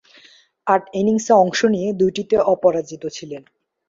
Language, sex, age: Bengali, male, under 19